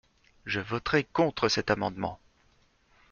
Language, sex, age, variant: French, male, 40-49, Français de métropole